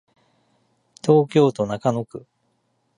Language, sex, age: Japanese, male, 30-39